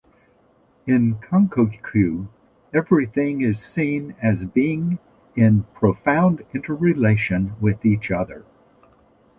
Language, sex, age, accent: English, male, 60-69, United States English